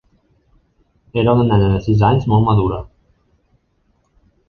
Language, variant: Catalan, Septentrional